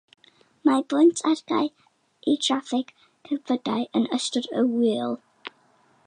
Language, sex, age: Welsh, female, under 19